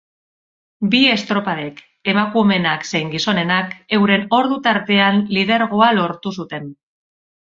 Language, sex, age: Basque, female, 40-49